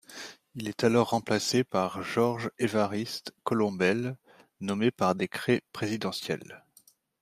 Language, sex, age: French, male, 30-39